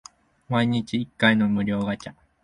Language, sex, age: Japanese, male, 19-29